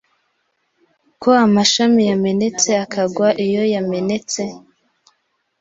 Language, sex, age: Kinyarwanda, female, 19-29